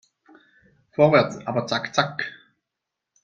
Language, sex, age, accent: German, male, 50-59, Schweizerdeutsch